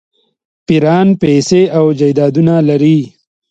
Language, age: Pashto, 30-39